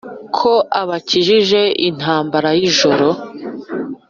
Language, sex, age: Kinyarwanda, female, 30-39